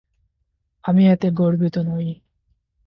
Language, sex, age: Bengali, male, 19-29